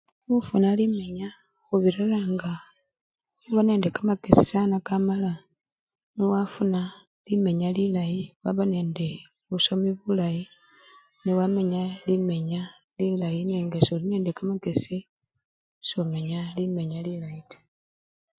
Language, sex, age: Luyia, male, 30-39